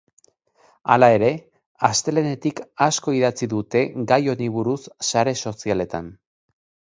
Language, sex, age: Basque, male, 40-49